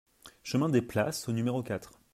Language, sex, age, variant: French, male, 19-29, Français de métropole